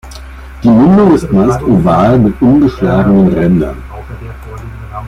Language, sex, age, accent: German, male, 40-49, Deutschland Deutsch